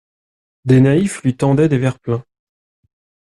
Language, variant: French, Français de métropole